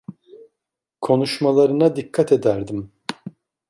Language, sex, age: Turkish, male, 50-59